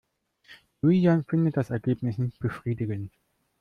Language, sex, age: German, male, 19-29